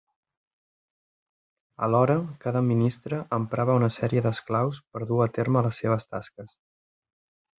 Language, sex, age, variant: Catalan, male, 19-29, Central